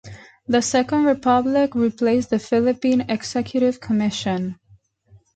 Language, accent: English, United States English